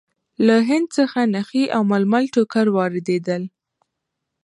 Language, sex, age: Pashto, female, under 19